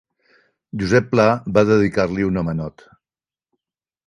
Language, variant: Catalan, Central